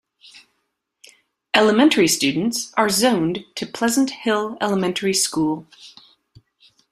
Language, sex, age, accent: English, female, 40-49, United States English